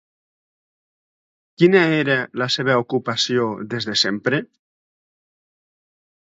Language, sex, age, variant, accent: Catalan, male, 30-39, Nord-Occidental, nord-occidental; Lleida